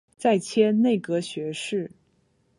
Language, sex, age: Chinese, female, 19-29